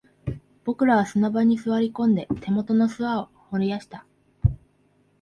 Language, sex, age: Japanese, female, 19-29